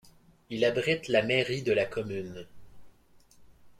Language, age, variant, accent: French, 19-29, Français d'Amérique du Nord, Français du Canada